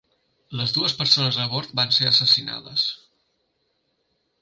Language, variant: Catalan, Central